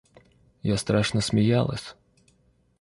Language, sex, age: Russian, male, 30-39